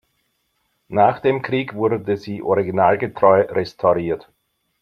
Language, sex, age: German, male, 50-59